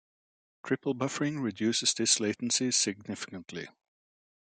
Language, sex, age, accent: English, male, 40-49, United States English